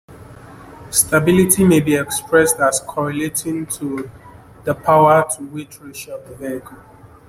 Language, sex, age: English, male, 19-29